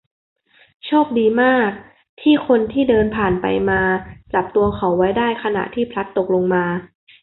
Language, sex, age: Thai, female, 19-29